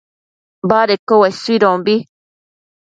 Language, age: Matsés, 30-39